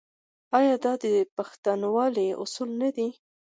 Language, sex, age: Pashto, female, 19-29